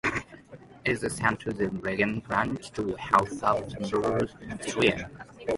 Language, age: English, 19-29